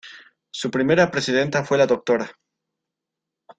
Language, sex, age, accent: Spanish, male, 19-29, Andino-Pacífico: Colombia, Perú, Ecuador, oeste de Bolivia y Venezuela andina